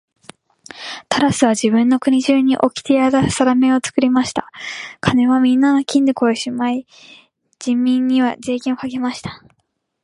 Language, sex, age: Japanese, female, 19-29